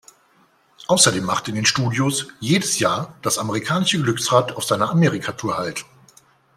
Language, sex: German, male